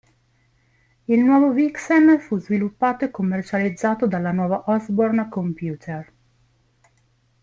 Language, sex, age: Italian, female, 19-29